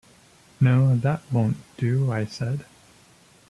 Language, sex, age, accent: English, male, 30-39, United States English